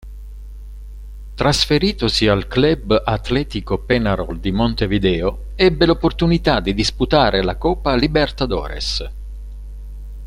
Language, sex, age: Italian, male, 60-69